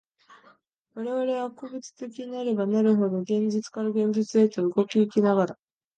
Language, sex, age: Japanese, female, 19-29